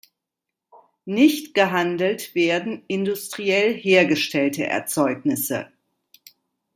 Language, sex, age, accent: German, female, 60-69, Deutschland Deutsch